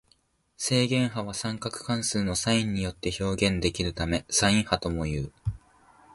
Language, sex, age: Japanese, male, 19-29